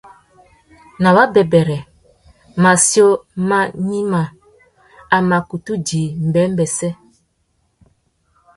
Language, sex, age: Tuki, female, 30-39